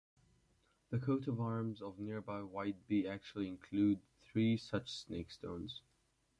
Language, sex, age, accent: English, male, under 19, United States English